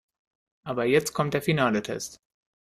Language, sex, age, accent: German, male, 30-39, Deutschland Deutsch